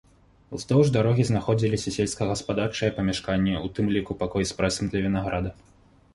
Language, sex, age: Belarusian, male, 19-29